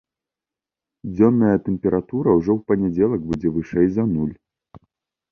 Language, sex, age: Belarusian, male, 30-39